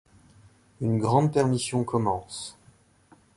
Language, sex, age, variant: French, male, 19-29, Français de métropole